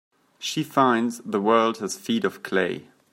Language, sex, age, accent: English, male, 30-39, United States English